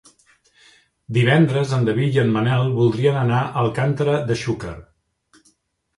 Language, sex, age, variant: Catalan, male, 40-49, Central